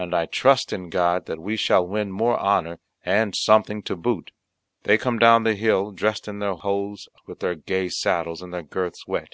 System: none